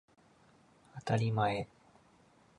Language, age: Japanese, 30-39